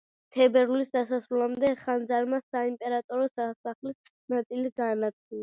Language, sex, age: Georgian, female, under 19